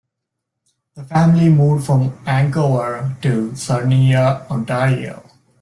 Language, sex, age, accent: English, male, 30-39, India and South Asia (India, Pakistan, Sri Lanka)